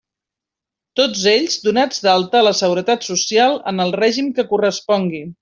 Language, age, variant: Catalan, 40-49, Central